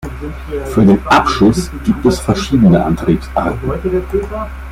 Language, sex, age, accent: German, male, 40-49, Deutschland Deutsch